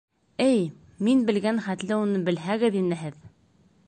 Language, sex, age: Bashkir, female, 19-29